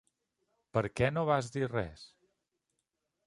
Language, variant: Catalan, Central